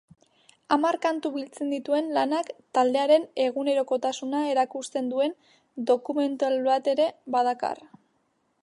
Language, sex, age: Basque, female, 19-29